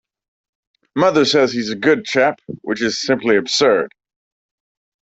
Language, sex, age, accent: English, male, 19-29, United States English